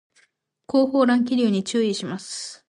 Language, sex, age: Japanese, female, under 19